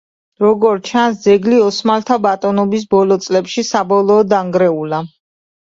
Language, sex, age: Georgian, female, 40-49